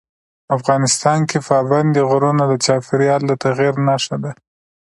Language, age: Pashto, 30-39